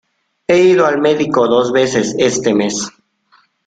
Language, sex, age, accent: Spanish, male, 19-29, México